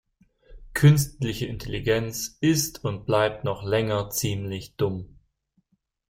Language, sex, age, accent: German, male, 19-29, Deutschland Deutsch